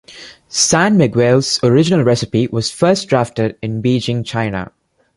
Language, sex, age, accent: English, male, 19-29, India and South Asia (India, Pakistan, Sri Lanka)